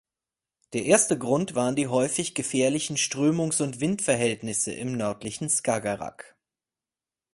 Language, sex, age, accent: German, male, 40-49, Deutschland Deutsch